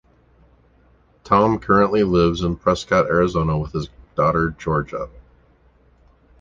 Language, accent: English, United States English